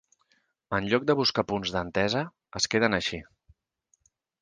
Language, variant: Catalan, Central